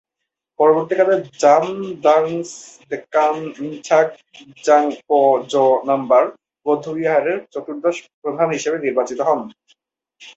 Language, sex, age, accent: Bengali, male, 19-29, Bangladeshi